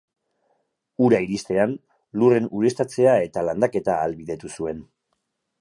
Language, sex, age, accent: Basque, male, 40-49, Erdialdekoa edo Nafarra (Gipuzkoa, Nafarroa)